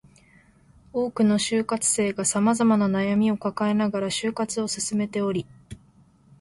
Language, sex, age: Japanese, female, 19-29